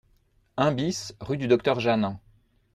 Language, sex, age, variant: French, male, 40-49, Français de métropole